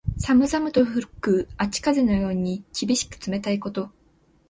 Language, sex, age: Japanese, female, 19-29